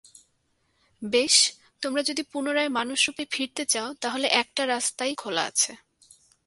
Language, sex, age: Bengali, female, 19-29